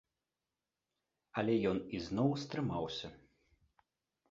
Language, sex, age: Belarusian, male, 30-39